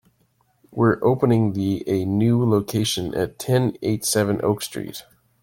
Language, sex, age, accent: English, male, 30-39, Canadian English